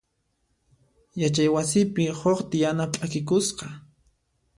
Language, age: Puno Quechua, 19-29